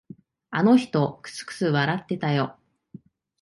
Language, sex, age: Japanese, female, 30-39